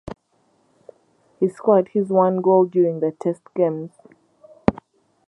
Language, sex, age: English, female, 19-29